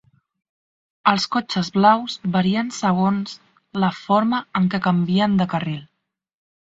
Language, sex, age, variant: Catalan, female, 19-29, Central